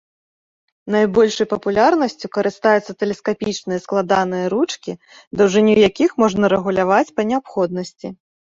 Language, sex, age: Belarusian, female, 30-39